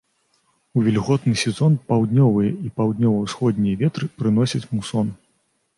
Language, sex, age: Belarusian, male, 30-39